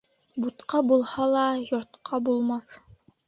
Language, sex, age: Bashkir, female, 19-29